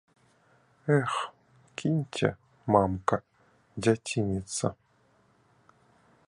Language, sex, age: Belarusian, male, 30-39